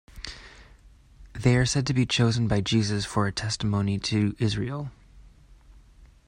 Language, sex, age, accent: English, male, 19-29, Canadian English